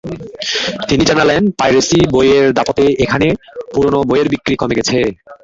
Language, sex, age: Bengali, male, 19-29